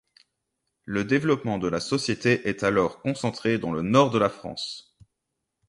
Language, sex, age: French, male, 30-39